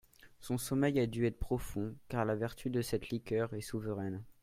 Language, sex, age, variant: French, male, under 19, Français de métropole